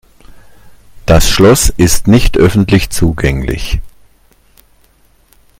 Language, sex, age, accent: German, male, 60-69, Deutschland Deutsch